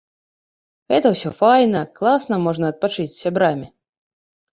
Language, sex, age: Belarusian, female, 30-39